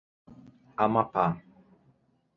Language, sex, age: Portuguese, male, 19-29